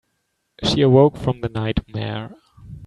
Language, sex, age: English, male, 19-29